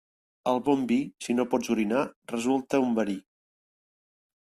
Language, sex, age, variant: Catalan, male, 50-59, Central